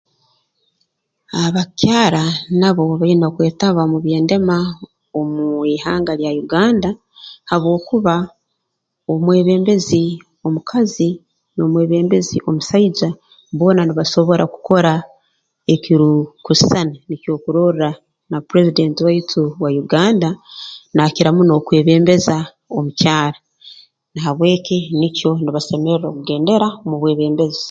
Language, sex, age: Tooro, female, 50-59